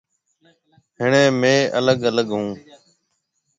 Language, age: Marwari (Pakistan), 40-49